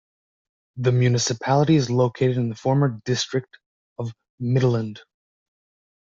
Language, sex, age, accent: English, male, 19-29, United States English